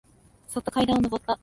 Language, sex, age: Japanese, male, 19-29